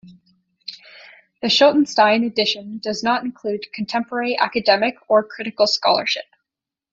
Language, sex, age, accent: English, female, 19-29, United States English